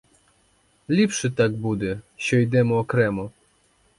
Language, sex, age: Ukrainian, male, 19-29